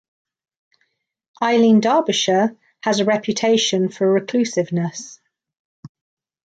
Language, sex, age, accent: English, female, 50-59, England English